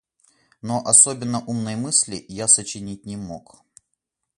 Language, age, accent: Russian, 19-29, Русский